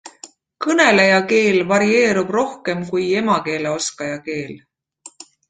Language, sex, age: Estonian, female, 40-49